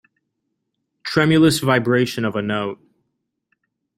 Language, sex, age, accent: English, male, 19-29, United States English